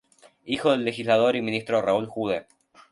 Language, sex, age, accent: Spanish, male, under 19, Rioplatense: Argentina, Uruguay, este de Bolivia, Paraguay